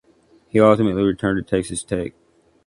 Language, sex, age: English, male, 30-39